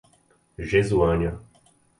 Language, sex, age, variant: Portuguese, male, 30-39, Portuguese (Brasil)